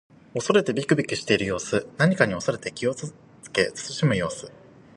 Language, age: Japanese, 19-29